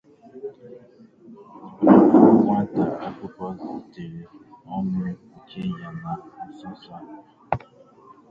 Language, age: Igbo, 19-29